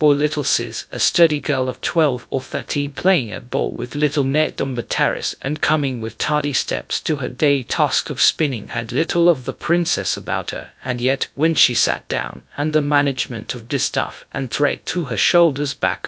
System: TTS, GradTTS